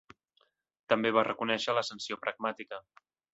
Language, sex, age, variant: Catalan, male, 19-29, Central